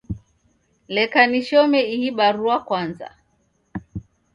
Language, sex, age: Taita, female, 60-69